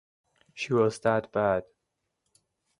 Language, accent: English, United States English